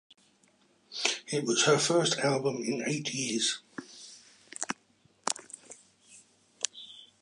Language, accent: English, England English